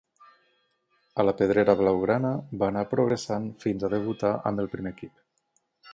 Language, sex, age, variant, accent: Catalan, male, 40-49, Tortosí, nord-occidental